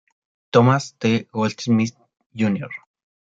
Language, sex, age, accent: Spanish, male, 19-29, Chileno: Chile, Cuyo